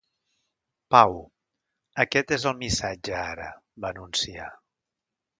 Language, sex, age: Catalan, male, 60-69